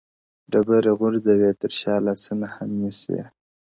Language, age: Pashto, 19-29